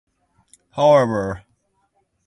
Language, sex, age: English, male, 19-29